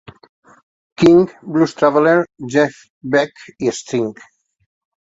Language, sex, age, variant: Catalan, male, 40-49, Central